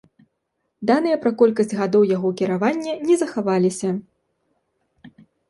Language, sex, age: Belarusian, female, 19-29